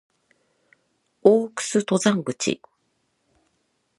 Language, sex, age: Japanese, female, 40-49